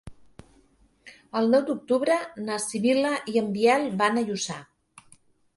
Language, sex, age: Catalan, female, 50-59